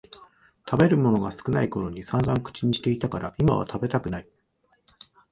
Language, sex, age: Japanese, male, 40-49